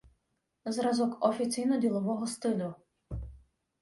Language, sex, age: Ukrainian, female, 30-39